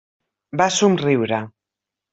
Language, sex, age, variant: Catalan, female, 50-59, Central